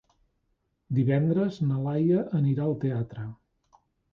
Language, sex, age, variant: Catalan, male, 40-49, Nord-Occidental